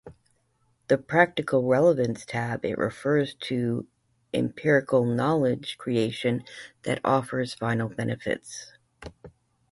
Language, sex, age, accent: English, female, 50-59, United States English